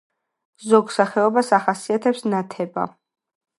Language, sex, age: Georgian, female, 19-29